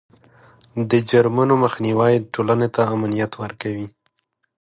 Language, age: Pashto, 19-29